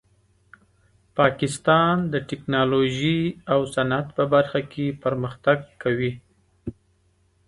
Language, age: Pashto, 30-39